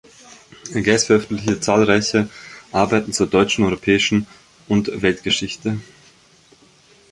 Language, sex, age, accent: German, male, 19-29, Österreichisches Deutsch